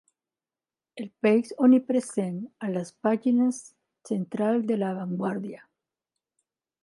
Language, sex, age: Catalan, female, 60-69